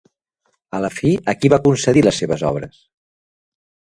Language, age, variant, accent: Catalan, 40-49, Central, central